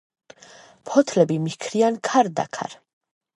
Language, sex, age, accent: Georgian, female, 19-29, ჩვეულებრივი